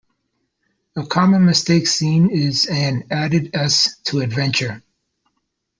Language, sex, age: English, male, 40-49